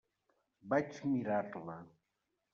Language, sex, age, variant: Catalan, male, 60-69, Septentrional